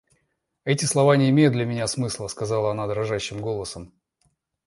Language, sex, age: Russian, male, 40-49